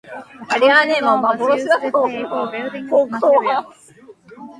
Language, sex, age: English, female, 19-29